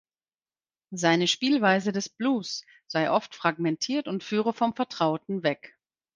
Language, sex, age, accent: German, female, 50-59, Deutschland Deutsch